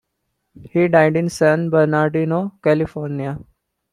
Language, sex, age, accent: English, male, 19-29, India and South Asia (India, Pakistan, Sri Lanka)